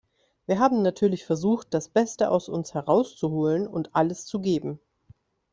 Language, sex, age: German, female, 30-39